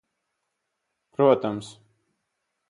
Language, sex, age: Latvian, male, 40-49